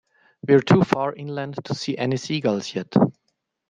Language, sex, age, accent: English, male, 40-49, England English